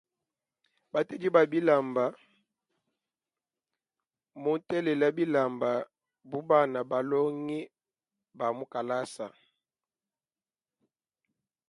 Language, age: Luba-Lulua, 19-29